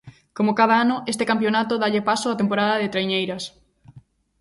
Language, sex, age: Galician, female, 19-29